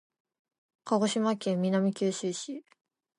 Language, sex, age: Japanese, female, 19-29